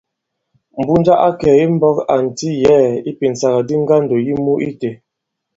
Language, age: Bankon, 40-49